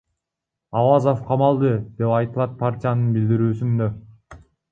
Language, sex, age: Kyrgyz, male, under 19